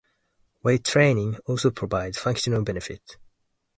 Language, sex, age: English, male, 19-29